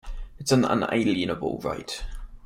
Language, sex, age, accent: English, male, 19-29, England English